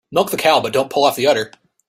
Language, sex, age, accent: English, male, 19-29, United States English